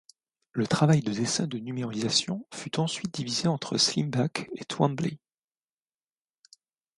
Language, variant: French, Français de métropole